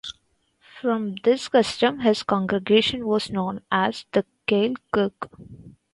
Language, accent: English, India and South Asia (India, Pakistan, Sri Lanka)